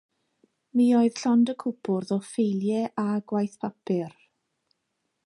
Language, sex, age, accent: Welsh, female, 40-49, Y Deyrnas Unedig Cymraeg